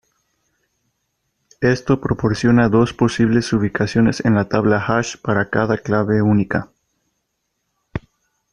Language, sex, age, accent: Spanish, male, 19-29, México